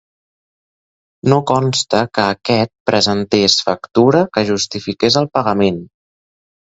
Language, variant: Catalan, Central